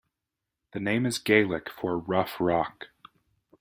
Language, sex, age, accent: English, male, 19-29, United States English